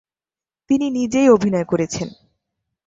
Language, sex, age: Bengali, female, 19-29